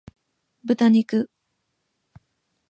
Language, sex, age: Japanese, female, 40-49